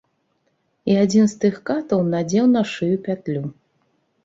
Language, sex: Belarusian, female